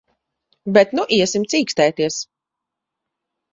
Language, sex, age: Latvian, female, 30-39